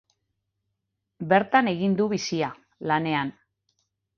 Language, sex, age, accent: Basque, female, 50-59, Mendebalekoa (Araba, Bizkaia, Gipuzkoako mendebaleko herri batzuk)